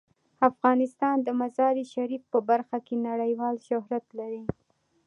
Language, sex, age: Pashto, female, 19-29